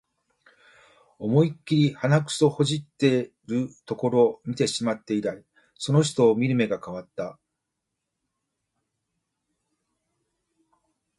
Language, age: Japanese, 60-69